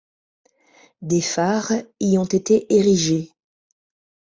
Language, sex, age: French, female, 50-59